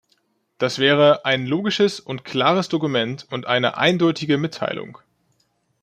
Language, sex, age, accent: German, male, 19-29, Deutschland Deutsch